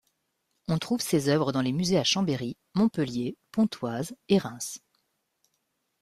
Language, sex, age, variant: French, female, 40-49, Français de métropole